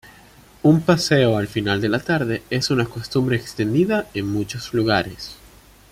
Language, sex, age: Spanish, male, 19-29